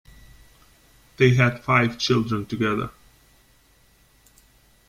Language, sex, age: English, male, 30-39